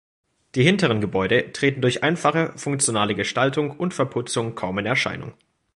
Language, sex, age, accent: German, male, under 19, Deutschland Deutsch